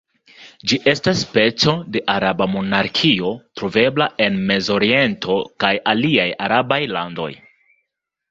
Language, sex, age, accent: Esperanto, male, 19-29, Internacia